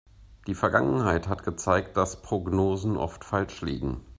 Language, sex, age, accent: German, male, 50-59, Deutschland Deutsch